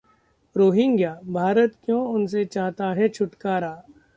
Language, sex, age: Hindi, male, 30-39